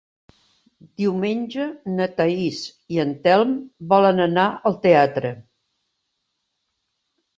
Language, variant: Catalan, Central